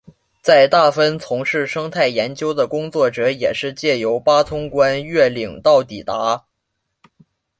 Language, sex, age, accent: Chinese, male, 19-29, 出生地：黑龙江省